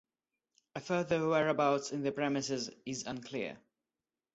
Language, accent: English, Russian; Slavic